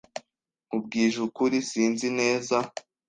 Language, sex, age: Kinyarwanda, male, under 19